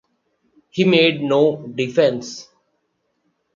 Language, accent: English, India and South Asia (India, Pakistan, Sri Lanka)